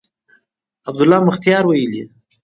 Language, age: Pashto, 19-29